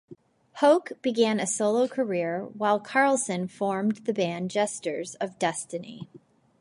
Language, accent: English, United States English